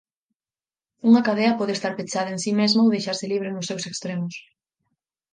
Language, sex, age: Galician, female, 19-29